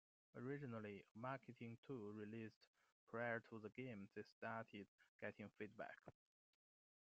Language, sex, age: English, male, 30-39